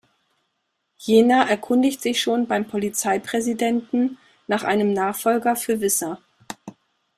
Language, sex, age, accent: German, female, 40-49, Deutschland Deutsch